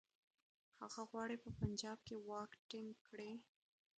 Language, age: Pashto, under 19